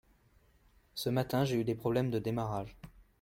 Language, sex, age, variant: French, male, 19-29, Français de métropole